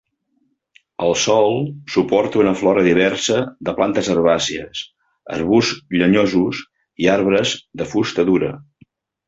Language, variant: Catalan, Central